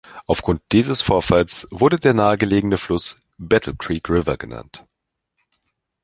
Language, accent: German, Deutschland Deutsch